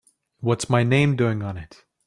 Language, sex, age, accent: English, male, 19-29, United States English